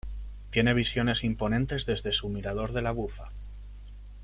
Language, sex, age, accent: Spanish, male, 19-29, España: Sur peninsular (Andalucia, Extremadura, Murcia)